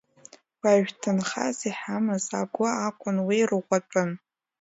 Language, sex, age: Abkhazian, female, under 19